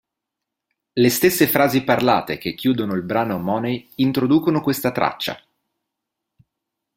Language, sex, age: Italian, male, 30-39